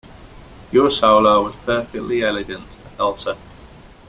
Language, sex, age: English, male, 19-29